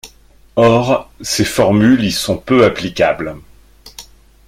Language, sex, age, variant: French, male, 50-59, Français de métropole